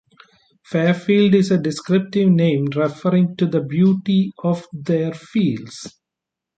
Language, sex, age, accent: English, male, 30-39, India and South Asia (India, Pakistan, Sri Lanka)